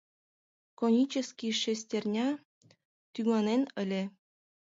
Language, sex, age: Mari, female, 19-29